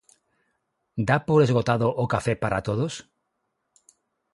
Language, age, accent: Galician, 40-49, Normativo (estándar); Neofalante